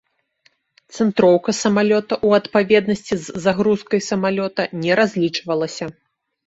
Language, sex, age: Belarusian, female, 30-39